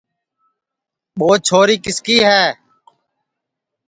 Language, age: Sansi, 19-29